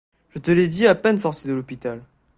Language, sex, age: French, male, 19-29